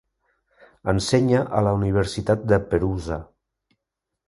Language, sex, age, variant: Catalan, male, 60-69, Central